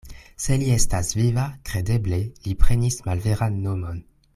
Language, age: Esperanto, 19-29